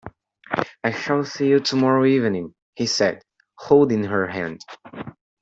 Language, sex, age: English, male, under 19